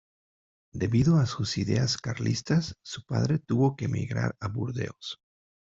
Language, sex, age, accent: Spanish, male, 40-49, México